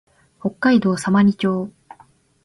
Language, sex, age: Japanese, female, 19-29